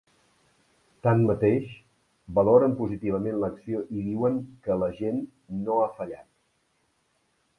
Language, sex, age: Catalan, male, 50-59